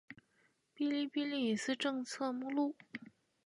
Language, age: Chinese, 19-29